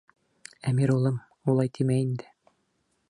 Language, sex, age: Bashkir, male, 30-39